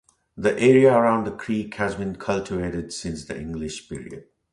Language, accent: English, India and South Asia (India, Pakistan, Sri Lanka)